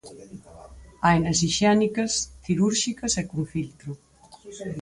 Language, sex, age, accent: Galician, female, 40-49, Central (gheada)